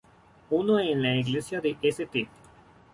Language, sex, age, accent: Spanish, male, 19-29, México